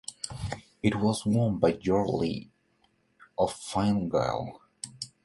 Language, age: English, 19-29